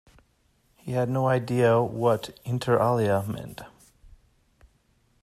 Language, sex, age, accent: English, male, 30-39, United States English